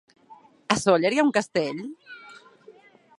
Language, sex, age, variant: Catalan, female, 40-49, Central